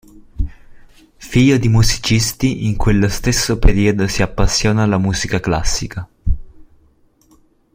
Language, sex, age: Italian, male, 19-29